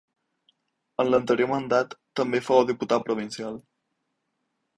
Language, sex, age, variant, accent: Catalan, male, 19-29, Balear, mallorquí